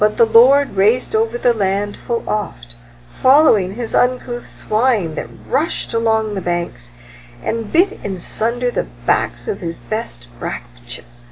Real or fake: real